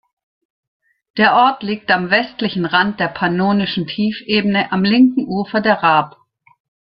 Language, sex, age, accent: German, female, 60-69, Deutschland Deutsch